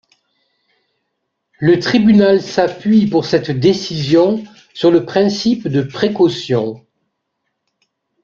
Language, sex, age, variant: French, male, 50-59, Français de métropole